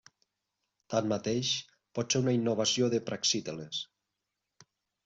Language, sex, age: Catalan, male, 40-49